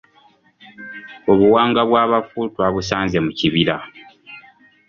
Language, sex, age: Ganda, male, 30-39